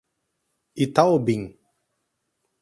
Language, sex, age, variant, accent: Portuguese, male, 19-29, Portuguese (Brasil), Paulista